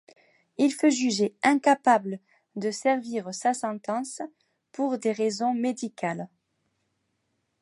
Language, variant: French, Français de métropole